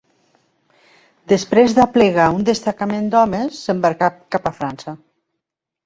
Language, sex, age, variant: Catalan, female, 50-59, Nord-Occidental